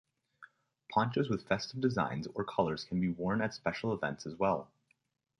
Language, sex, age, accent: English, male, under 19, United States English